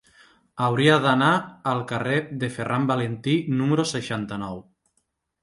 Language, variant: Catalan, Nord-Occidental